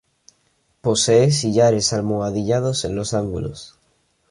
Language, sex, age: Spanish, male, under 19